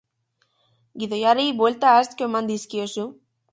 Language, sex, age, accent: Basque, female, under 19, Mendebalekoa (Araba, Bizkaia, Gipuzkoako mendebaleko herri batzuk)